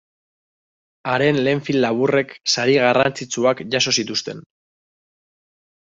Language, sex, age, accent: Basque, male, 19-29, Mendebalekoa (Araba, Bizkaia, Gipuzkoako mendebaleko herri batzuk)